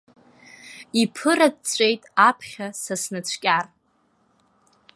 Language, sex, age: Abkhazian, female, under 19